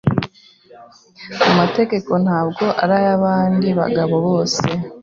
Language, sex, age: Kinyarwanda, female, 30-39